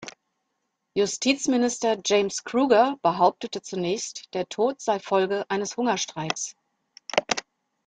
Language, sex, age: German, female, 50-59